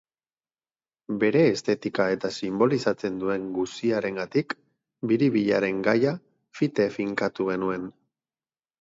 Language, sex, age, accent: Basque, male, 30-39, Batua